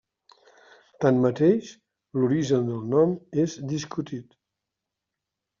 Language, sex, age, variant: Catalan, male, 70-79, Central